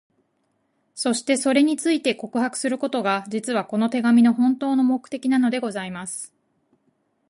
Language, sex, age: Japanese, female, 40-49